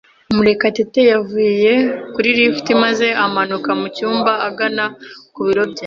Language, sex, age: Kinyarwanda, female, 19-29